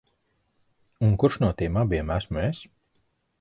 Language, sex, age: Latvian, male, 30-39